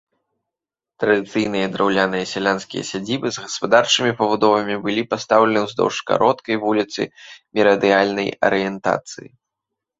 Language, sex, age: Belarusian, male, 19-29